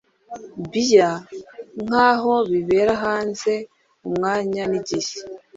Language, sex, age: Kinyarwanda, female, 30-39